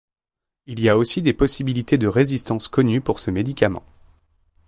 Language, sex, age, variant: French, male, 30-39, Français de métropole